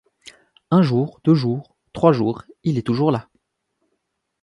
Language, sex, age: French, male, 30-39